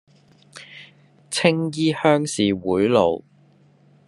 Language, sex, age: Cantonese, male, 30-39